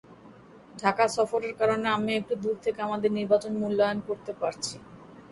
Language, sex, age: Bengali, female, 30-39